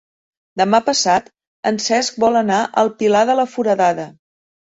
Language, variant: Catalan, Central